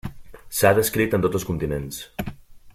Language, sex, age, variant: Catalan, male, 30-39, Central